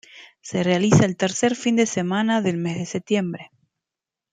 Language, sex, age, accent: Spanish, female, 40-49, Rioplatense: Argentina, Uruguay, este de Bolivia, Paraguay